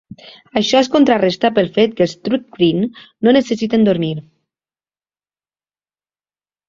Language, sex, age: Catalan, female, 40-49